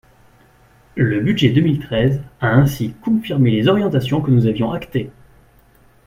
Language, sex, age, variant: French, male, 30-39, Français de métropole